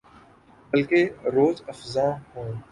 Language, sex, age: Urdu, male, 19-29